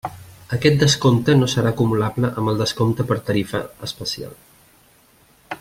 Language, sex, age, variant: Catalan, male, 50-59, Central